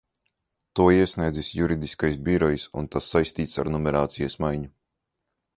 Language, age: Latvian, 19-29